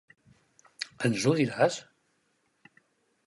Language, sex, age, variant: Catalan, male, 60-69, Central